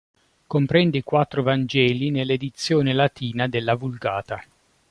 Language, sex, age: Italian, male, 40-49